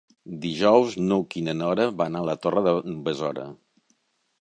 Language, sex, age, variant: Catalan, male, 60-69, Central